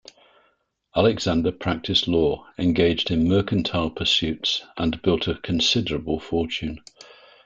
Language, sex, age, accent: English, male, 60-69, England English